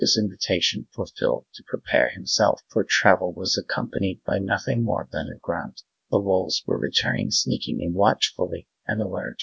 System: TTS, GradTTS